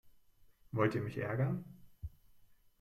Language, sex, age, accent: German, male, 19-29, Deutschland Deutsch